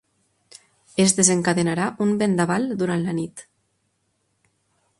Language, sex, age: Catalan, female, 30-39